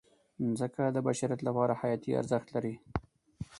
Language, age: Pashto, 19-29